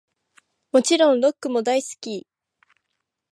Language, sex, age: Japanese, female, under 19